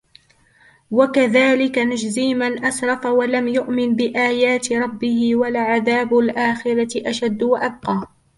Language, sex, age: Arabic, female, 19-29